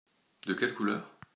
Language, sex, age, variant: French, male, 30-39, Français de métropole